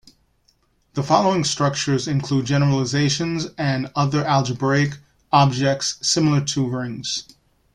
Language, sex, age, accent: English, male, 40-49, United States English